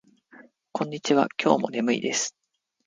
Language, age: Japanese, 30-39